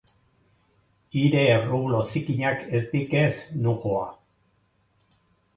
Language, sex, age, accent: Basque, male, 60-69, Erdialdekoa edo Nafarra (Gipuzkoa, Nafarroa)